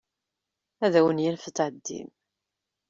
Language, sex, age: Kabyle, female, 30-39